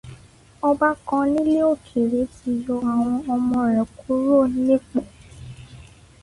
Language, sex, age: Yoruba, female, 19-29